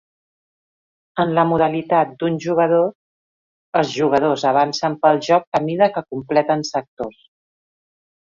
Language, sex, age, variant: Catalan, female, 40-49, Central